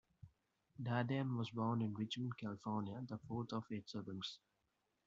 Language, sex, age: English, male, 19-29